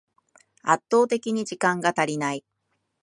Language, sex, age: Japanese, female, 30-39